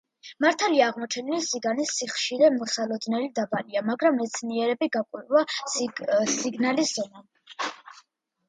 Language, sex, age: Georgian, female, 50-59